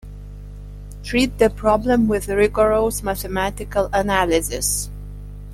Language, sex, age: English, female, 40-49